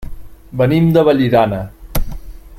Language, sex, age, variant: Catalan, male, 40-49, Central